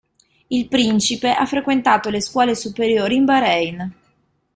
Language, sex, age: Italian, female, 30-39